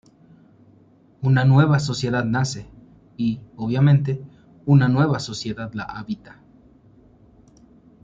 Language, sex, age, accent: Spanish, male, 19-29, México